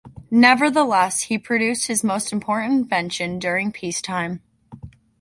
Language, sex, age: English, female, under 19